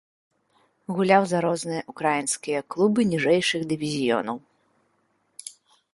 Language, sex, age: Belarusian, female, 30-39